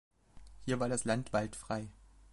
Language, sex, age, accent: German, male, 19-29, Deutschland Deutsch